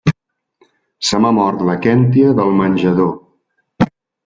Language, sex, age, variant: Catalan, male, 50-59, Central